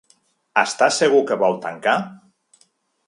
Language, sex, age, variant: Catalan, male, 30-39, Nord-Occidental